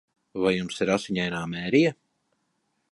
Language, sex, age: Latvian, male, 30-39